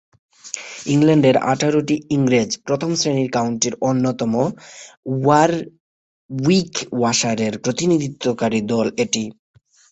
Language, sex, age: Bengali, male, 19-29